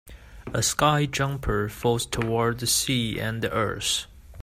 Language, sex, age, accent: English, male, 19-29, United States English